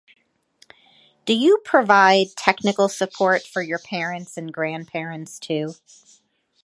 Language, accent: English, United States English